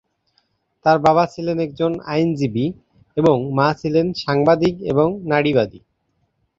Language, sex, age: Bengali, male, 30-39